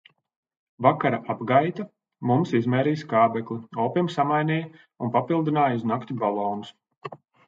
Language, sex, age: Latvian, male, 30-39